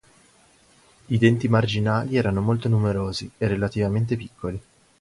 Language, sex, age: Italian, male, 19-29